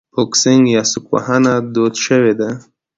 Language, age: Pashto, 19-29